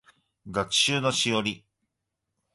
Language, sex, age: Japanese, male, 40-49